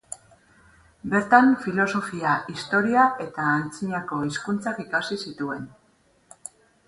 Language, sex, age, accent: Basque, female, 50-59, Erdialdekoa edo Nafarra (Gipuzkoa, Nafarroa)